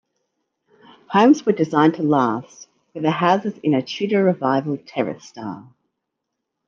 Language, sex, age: English, female, 40-49